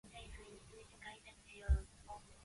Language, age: English, 19-29